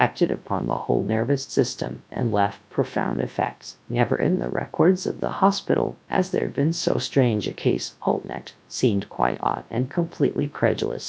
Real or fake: fake